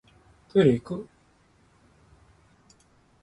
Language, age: Japanese, 30-39